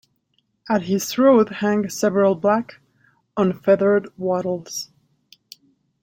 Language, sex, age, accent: English, female, 19-29, United States English